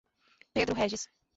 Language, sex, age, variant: Portuguese, female, 19-29, Portuguese (Brasil)